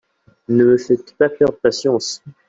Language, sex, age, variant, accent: French, male, 19-29, Français d'Europe, Français de Suisse